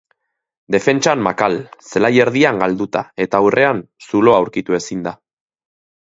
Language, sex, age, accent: Basque, male, 30-39, Mendebalekoa (Araba, Bizkaia, Gipuzkoako mendebaleko herri batzuk)